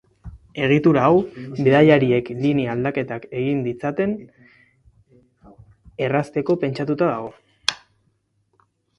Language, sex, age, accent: Basque, male, 19-29, Mendebalekoa (Araba, Bizkaia, Gipuzkoako mendebaleko herri batzuk)